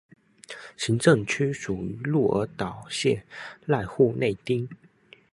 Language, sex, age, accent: Chinese, male, 19-29, 出生地：福建省